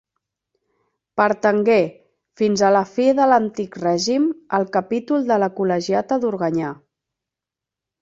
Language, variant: Catalan, Central